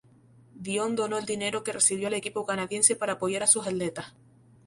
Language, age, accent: Spanish, 19-29, España: Islas Canarias